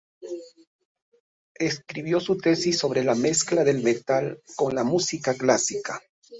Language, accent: Spanish, Andino-Pacífico: Colombia, Perú, Ecuador, oeste de Bolivia y Venezuela andina